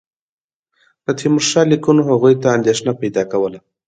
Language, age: Pashto, 19-29